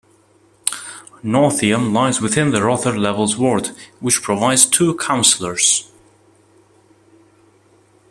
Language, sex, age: English, male, 19-29